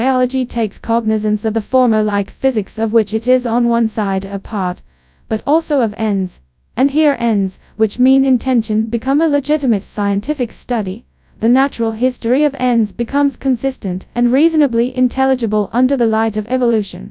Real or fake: fake